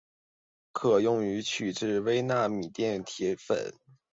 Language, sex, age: Chinese, male, 19-29